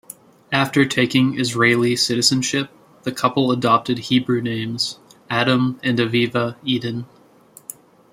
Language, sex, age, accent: English, male, 19-29, United States English